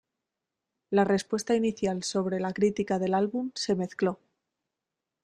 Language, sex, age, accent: Spanish, female, 19-29, España: Centro-Sur peninsular (Madrid, Toledo, Castilla-La Mancha)